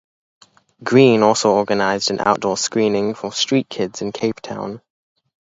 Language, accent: English, England English